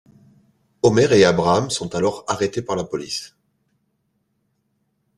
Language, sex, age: French, male, 40-49